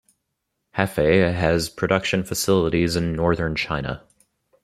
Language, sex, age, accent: English, male, 19-29, United States English